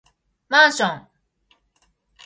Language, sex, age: Japanese, female, 40-49